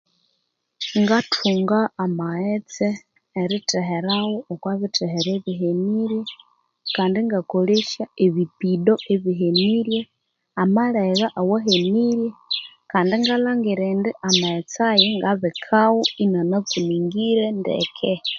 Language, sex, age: Konzo, female, 30-39